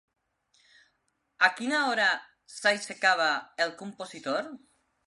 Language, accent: Catalan, aprenent (recent, des del castellà)